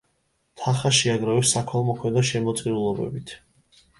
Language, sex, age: Georgian, male, 19-29